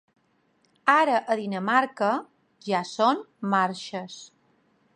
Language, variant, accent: Catalan, Balear, balear